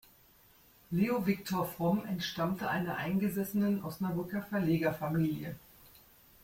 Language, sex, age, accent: German, female, 50-59, Deutschland Deutsch